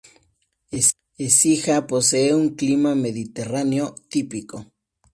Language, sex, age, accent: Spanish, male, 19-29, México